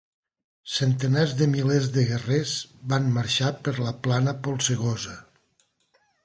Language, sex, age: Catalan, male, 60-69